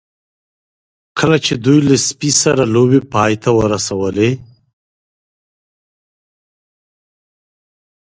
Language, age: Pashto, 30-39